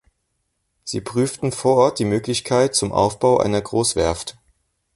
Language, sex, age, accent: German, male, 19-29, Deutschland Deutsch